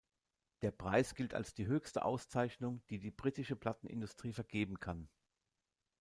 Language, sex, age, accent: German, male, 50-59, Deutschland Deutsch